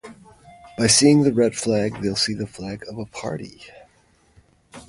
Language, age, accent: English, 40-49, United States English